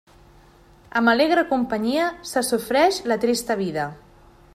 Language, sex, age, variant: Catalan, female, 30-39, Central